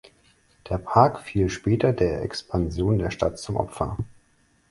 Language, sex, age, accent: German, male, 19-29, Deutschland Deutsch